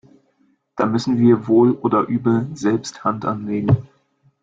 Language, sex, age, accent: German, male, 19-29, Deutschland Deutsch